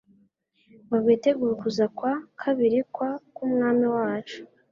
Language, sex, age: Kinyarwanda, female, 19-29